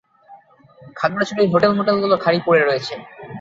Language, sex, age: Bengali, male, 19-29